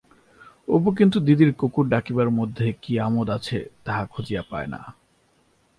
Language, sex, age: Bengali, male, 19-29